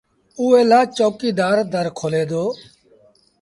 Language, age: Sindhi Bhil, 40-49